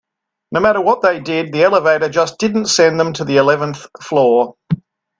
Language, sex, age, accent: English, male, 40-49, Australian English